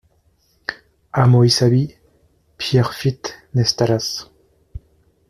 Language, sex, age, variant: French, male, 30-39, Français de métropole